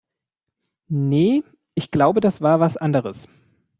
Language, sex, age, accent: German, male, 19-29, Deutschland Deutsch